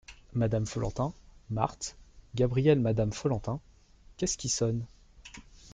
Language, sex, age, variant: French, male, 19-29, Français de métropole